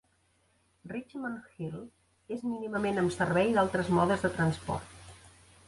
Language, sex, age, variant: Catalan, female, 50-59, Central